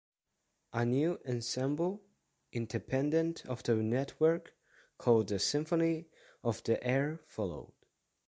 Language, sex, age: English, male, under 19